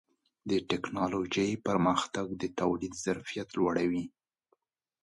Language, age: Pashto, 50-59